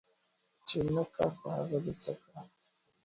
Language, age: Pashto, 19-29